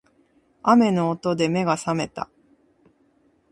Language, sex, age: Japanese, female, 40-49